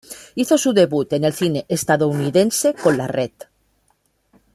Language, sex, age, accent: Spanish, female, 50-59, España: Norte peninsular (Asturias, Castilla y León, Cantabria, País Vasco, Navarra, Aragón, La Rioja, Guadalajara, Cuenca)